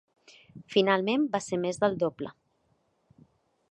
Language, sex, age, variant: Catalan, female, 40-49, Central